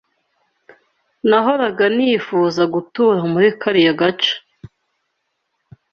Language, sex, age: Kinyarwanda, female, 19-29